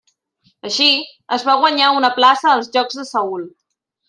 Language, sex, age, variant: Catalan, female, 30-39, Central